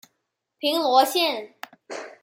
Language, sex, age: Chinese, male, under 19